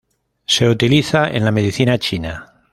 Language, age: Spanish, 30-39